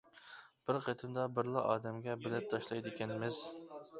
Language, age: Uyghur, 19-29